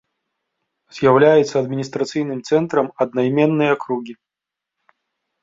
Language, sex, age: Belarusian, male, 40-49